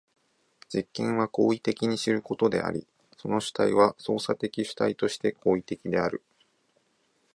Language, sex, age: Japanese, male, 19-29